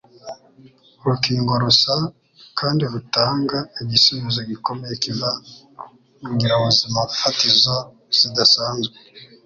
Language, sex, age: Kinyarwanda, male, 19-29